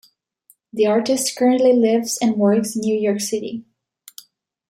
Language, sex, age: English, female, 19-29